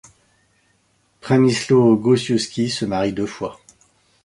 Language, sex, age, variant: French, male, 30-39, Français de métropole